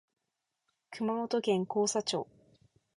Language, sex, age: Japanese, female, 19-29